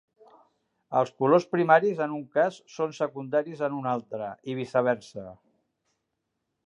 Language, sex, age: Catalan, male, 60-69